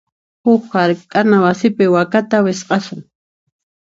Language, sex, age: Puno Quechua, female, 60-69